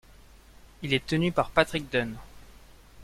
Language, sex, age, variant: French, male, 19-29, Français de métropole